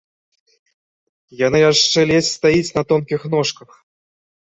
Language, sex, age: Belarusian, male, 30-39